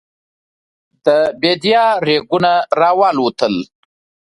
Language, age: Pashto, 30-39